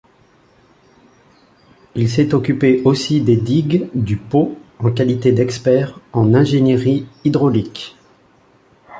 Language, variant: French, Français de métropole